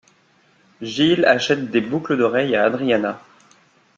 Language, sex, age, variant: French, male, 30-39, Français de métropole